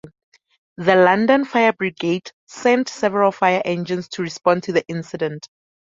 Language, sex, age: English, female, 19-29